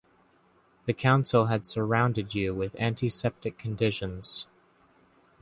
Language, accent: English, United States English